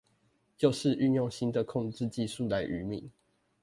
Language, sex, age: Chinese, male, 19-29